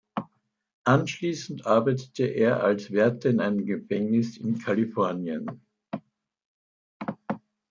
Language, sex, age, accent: German, male, 70-79, Österreichisches Deutsch